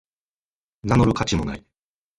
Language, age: Japanese, 40-49